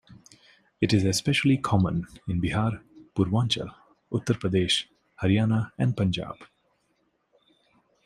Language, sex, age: English, male, 19-29